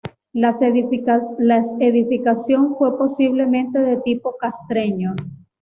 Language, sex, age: Spanish, female, 30-39